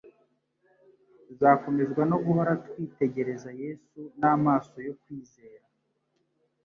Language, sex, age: Kinyarwanda, male, 30-39